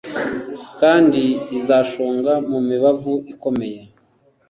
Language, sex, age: Kinyarwanda, male, 40-49